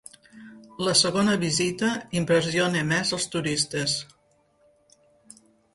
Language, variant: Catalan, Central